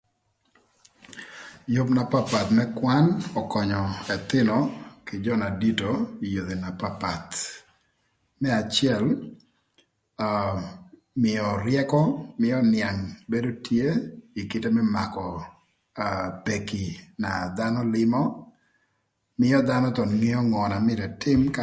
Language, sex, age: Thur, male, 30-39